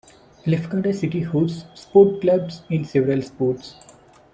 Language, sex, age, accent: English, male, 19-29, India and South Asia (India, Pakistan, Sri Lanka)